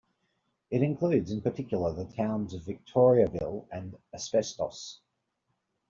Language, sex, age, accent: English, male, 40-49, Australian English